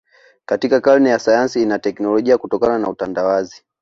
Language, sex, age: Swahili, male, 19-29